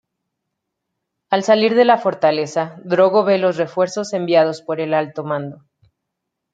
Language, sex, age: Spanish, female, 30-39